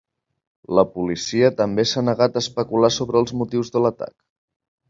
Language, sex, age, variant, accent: Catalan, male, 19-29, Central, central